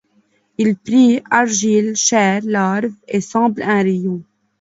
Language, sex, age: French, female, under 19